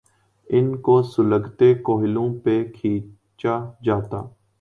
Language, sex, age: Urdu, male, 19-29